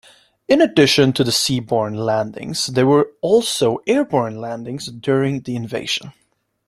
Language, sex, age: English, male, 19-29